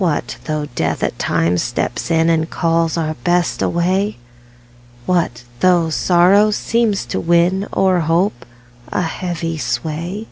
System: none